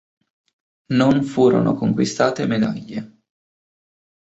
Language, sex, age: Italian, male, 19-29